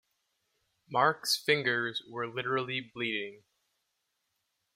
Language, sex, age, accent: English, male, 19-29, United States English